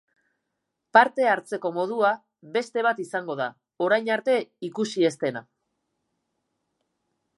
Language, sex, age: Basque, female, 40-49